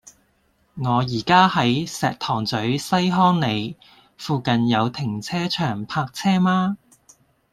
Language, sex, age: Cantonese, female, 30-39